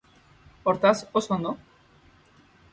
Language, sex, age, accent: Basque, female, 19-29, Mendebalekoa (Araba, Bizkaia, Gipuzkoako mendebaleko herri batzuk)